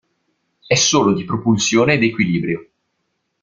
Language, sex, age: Italian, male, 19-29